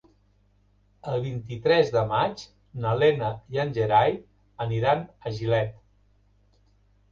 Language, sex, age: Catalan, male, 60-69